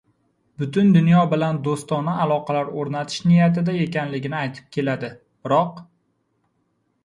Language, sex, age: Uzbek, male, 19-29